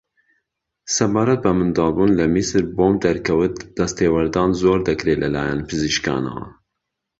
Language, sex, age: Central Kurdish, male, 40-49